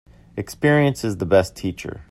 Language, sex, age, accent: English, male, 40-49, United States English